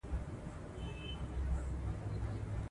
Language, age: Pashto, 19-29